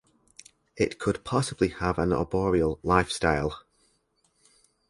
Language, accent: English, England English